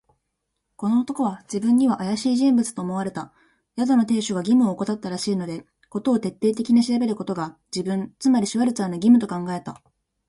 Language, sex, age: Japanese, female, 19-29